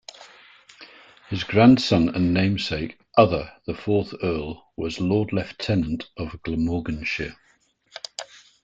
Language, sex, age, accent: English, male, 60-69, England English